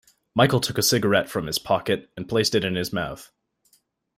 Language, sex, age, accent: English, male, 19-29, Canadian English